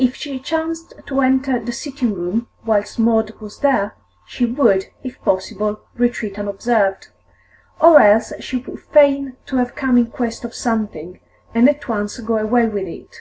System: none